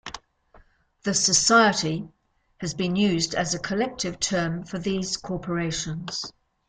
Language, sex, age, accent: English, female, 70-79, England English